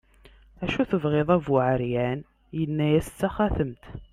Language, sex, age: Kabyle, female, 19-29